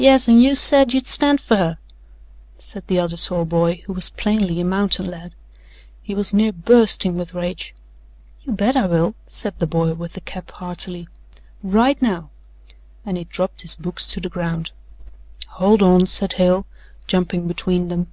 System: none